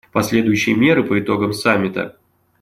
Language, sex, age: Russian, male, 30-39